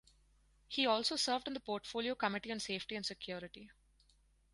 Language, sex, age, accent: English, female, 19-29, India and South Asia (India, Pakistan, Sri Lanka)